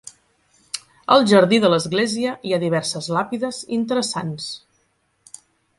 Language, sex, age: Catalan, female, 40-49